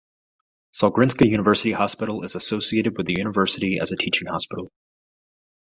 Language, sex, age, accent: English, male, 30-39, United States English